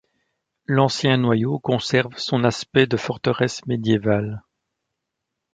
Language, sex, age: French, male, 40-49